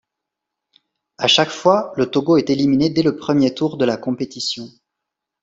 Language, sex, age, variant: French, male, 30-39, Français de métropole